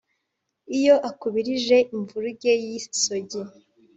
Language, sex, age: Kinyarwanda, female, 19-29